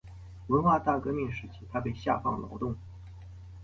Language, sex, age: Chinese, male, 19-29